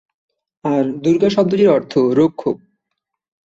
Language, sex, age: Bengali, male, 19-29